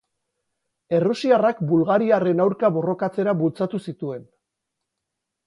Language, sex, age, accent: Basque, male, 40-49, Mendebalekoa (Araba, Bizkaia, Gipuzkoako mendebaleko herri batzuk)